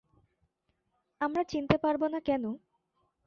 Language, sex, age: Bengali, female, 19-29